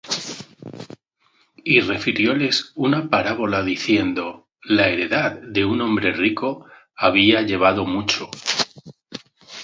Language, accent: Spanish, España: Centro-Sur peninsular (Madrid, Toledo, Castilla-La Mancha)